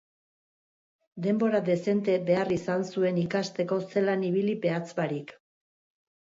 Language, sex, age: Basque, female, 50-59